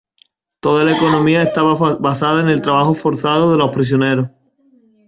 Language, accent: Spanish, España: Sur peninsular (Andalucia, Extremadura, Murcia)